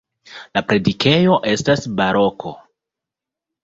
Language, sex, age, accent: Esperanto, male, 19-29, Internacia